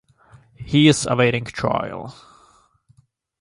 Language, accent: English, Czech